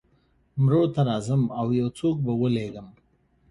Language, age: Pashto, 30-39